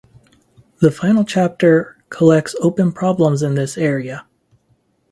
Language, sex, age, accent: English, male, 30-39, United States English